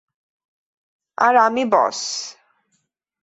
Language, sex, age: Bengali, female, 19-29